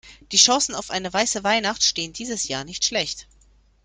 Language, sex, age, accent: German, female, 19-29, Deutschland Deutsch